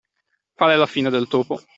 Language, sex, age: Italian, male, 19-29